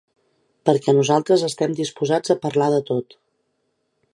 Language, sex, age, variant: Catalan, female, 40-49, Central